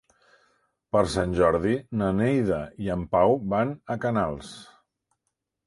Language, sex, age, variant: Catalan, male, 60-69, Central